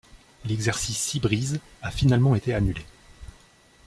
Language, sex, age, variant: French, male, 30-39, Français de métropole